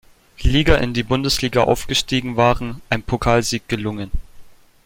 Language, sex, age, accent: German, male, 19-29, Deutschland Deutsch